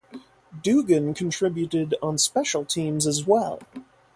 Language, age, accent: English, 19-29, United States English